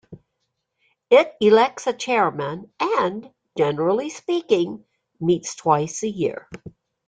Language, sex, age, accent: English, female, 60-69, United States English